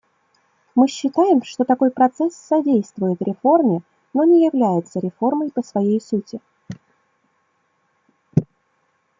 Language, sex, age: Russian, female, 30-39